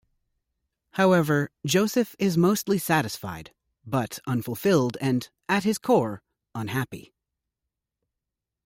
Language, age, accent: English, 30-39, United States English